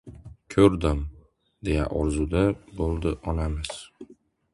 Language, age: Uzbek, 19-29